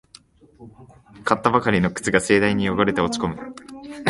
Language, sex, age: Japanese, male, 19-29